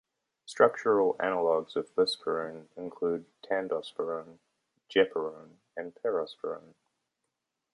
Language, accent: English, New Zealand English